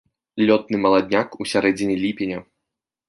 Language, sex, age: Belarusian, male, 19-29